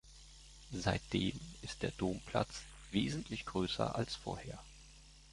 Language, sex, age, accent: German, male, 40-49, Deutschland Deutsch